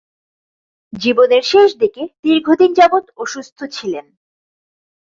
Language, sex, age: Bengali, female, 19-29